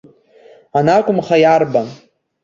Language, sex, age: Abkhazian, male, under 19